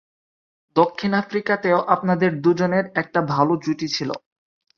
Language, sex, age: Bengali, male, 19-29